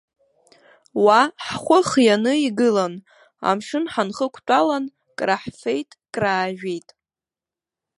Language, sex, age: Abkhazian, female, under 19